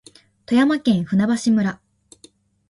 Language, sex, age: Japanese, female, 19-29